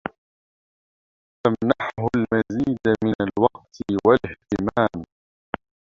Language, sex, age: Arabic, male, 19-29